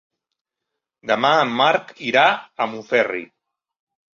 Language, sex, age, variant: Catalan, male, 40-49, Central